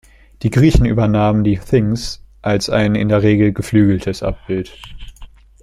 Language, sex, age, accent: German, male, under 19, Deutschland Deutsch